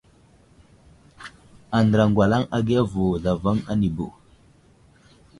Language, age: Wuzlam, 19-29